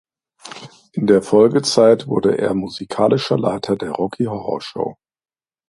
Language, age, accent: German, 30-39, Deutschland Deutsch